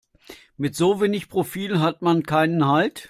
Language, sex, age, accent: German, male, 50-59, Deutschland Deutsch